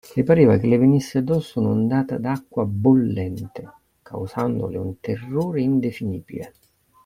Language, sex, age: Italian, male, 40-49